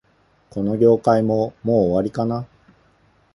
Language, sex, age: Japanese, male, 50-59